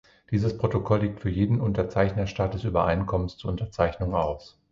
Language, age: German, 40-49